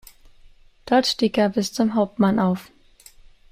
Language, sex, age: German, female, under 19